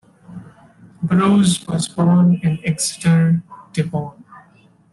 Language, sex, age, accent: English, male, 19-29, India and South Asia (India, Pakistan, Sri Lanka)